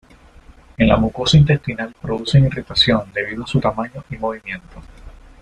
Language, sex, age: Spanish, male, 30-39